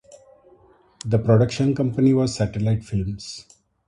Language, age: English, 40-49